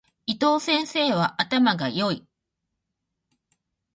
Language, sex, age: Japanese, female, 40-49